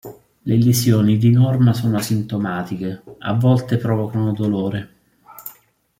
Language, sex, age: Italian, male, 40-49